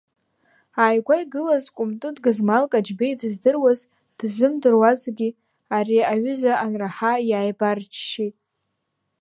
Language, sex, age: Abkhazian, female, 19-29